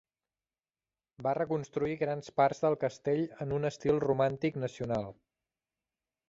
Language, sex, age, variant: Catalan, male, 30-39, Central